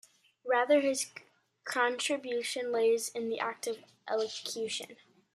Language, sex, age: English, female, 19-29